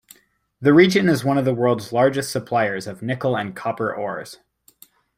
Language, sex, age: English, male, 19-29